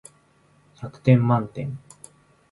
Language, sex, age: Japanese, male, 19-29